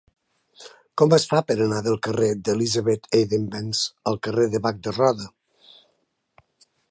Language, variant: Catalan, Nord-Occidental